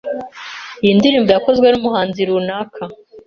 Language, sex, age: Kinyarwanda, female, 19-29